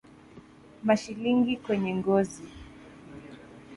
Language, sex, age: Swahili, male, 19-29